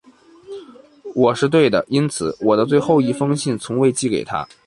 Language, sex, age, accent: Chinese, male, 19-29, 出生地：北京市